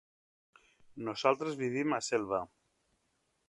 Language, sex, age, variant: Catalan, male, 40-49, Central